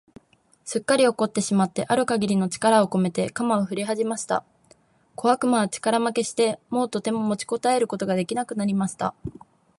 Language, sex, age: Japanese, female, 19-29